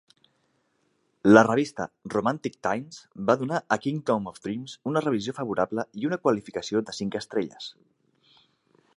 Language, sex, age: Catalan, male, 30-39